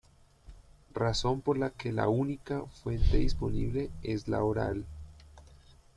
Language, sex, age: Spanish, male, 30-39